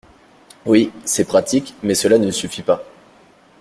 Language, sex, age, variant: French, male, 19-29, Français de métropole